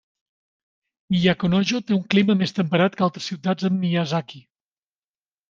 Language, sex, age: Catalan, male, 40-49